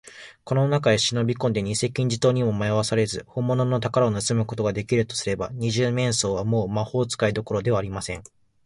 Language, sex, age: Japanese, male, 19-29